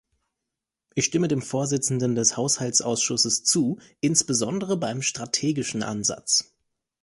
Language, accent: German, Deutschland Deutsch